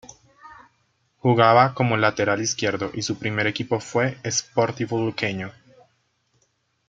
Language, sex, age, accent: Spanish, male, 19-29, Andino-Pacífico: Colombia, Perú, Ecuador, oeste de Bolivia y Venezuela andina